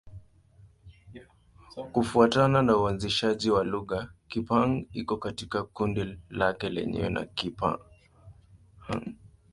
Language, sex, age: Swahili, male, 19-29